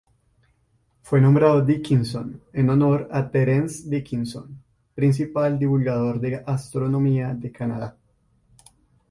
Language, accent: Spanish, Caribe: Cuba, Venezuela, Puerto Rico, República Dominicana, Panamá, Colombia caribeña, México caribeño, Costa del golfo de México